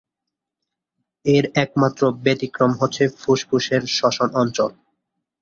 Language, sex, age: Bengali, male, 19-29